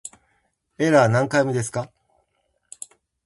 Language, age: Japanese, 50-59